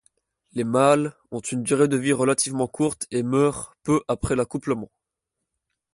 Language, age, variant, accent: French, under 19, Français d'Europe, Français de Belgique